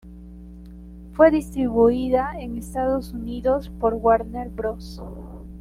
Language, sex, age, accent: Spanish, female, 19-29, Andino-Pacífico: Colombia, Perú, Ecuador, oeste de Bolivia y Venezuela andina